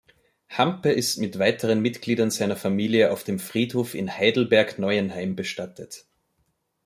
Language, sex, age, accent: German, male, 30-39, Österreichisches Deutsch